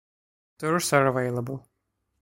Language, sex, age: English, male, 19-29